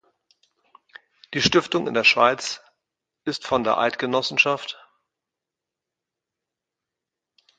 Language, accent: German, Deutschland Deutsch